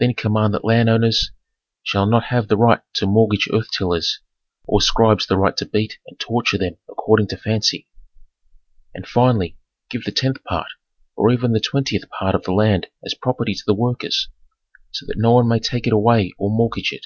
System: none